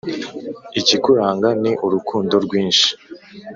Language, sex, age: Kinyarwanda, male, 19-29